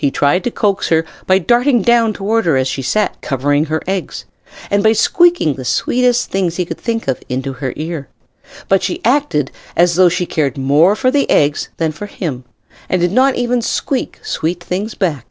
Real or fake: real